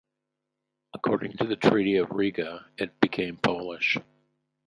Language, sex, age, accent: English, male, 60-69, United States English